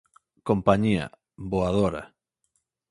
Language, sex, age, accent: Galician, male, 19-29, Normativo (estándar)